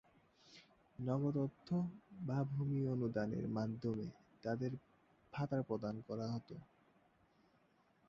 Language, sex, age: Bengali, male, 19-29